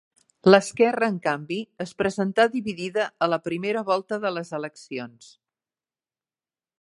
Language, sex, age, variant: Catalan, female, 60-69, Central